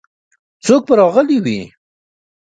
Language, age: Pashto, 19-29